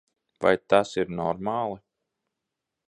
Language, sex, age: Latvian, male, 30-39